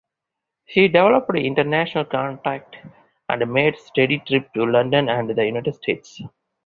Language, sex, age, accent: English, male, 30-39, India and South Asia (India, Pakistan, Sri Lanka)